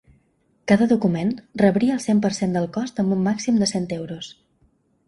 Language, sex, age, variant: Catalan, female, 19-29, Balear